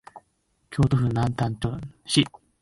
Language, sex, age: Japanese, male, 19-29